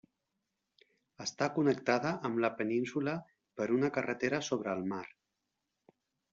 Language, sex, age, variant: Catalan, male, 40-49, Central